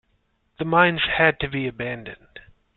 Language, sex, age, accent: English, male, 30-39, United States English